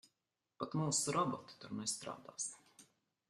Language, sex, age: Latvian, female, 50-59